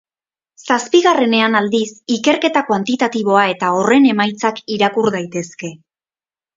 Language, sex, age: Basque, female, 19-29